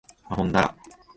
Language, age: Japanese, 40-49